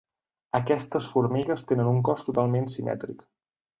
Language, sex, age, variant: Catalan, male, 19-29, Central